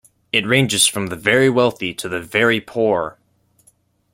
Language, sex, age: English, male, under 19